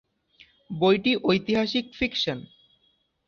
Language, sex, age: Bengali, male, 19-29